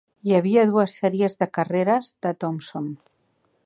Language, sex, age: Catalan, female, 60-69